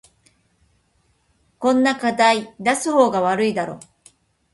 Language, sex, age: Japanese, female, 50-59